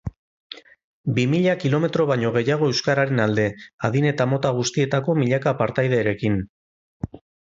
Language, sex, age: Basque, male, 40-49